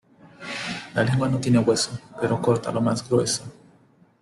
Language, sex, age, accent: Spanish, male, 19-29, Andino-Pacífico: Colombia, Perú, Ecuador, oeste de Bolivia y Venezuela andina